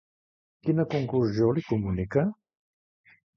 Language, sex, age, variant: Catalan, male, 70-79, Central